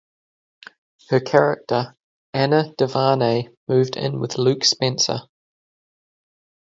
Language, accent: English, New Zealand English